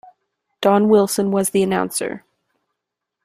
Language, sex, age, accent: English, female, under 19, United States English